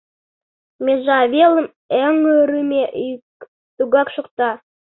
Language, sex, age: Mari, male, under 19